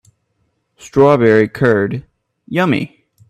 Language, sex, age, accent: English, male, 19-29, United States English